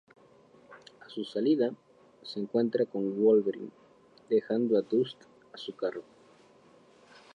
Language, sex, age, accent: Spanish, male, 19-29, México